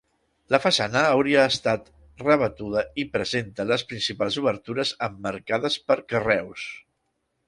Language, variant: Catalan, Central